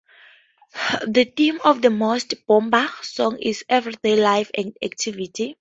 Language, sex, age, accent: English, female, 19-29, Southern African (South Africa, Zimbabwe, Namibia)